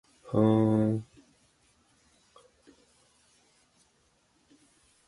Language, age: Japanese, 30-39